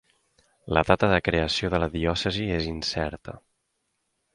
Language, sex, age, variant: Catalan, male, 19-29, Central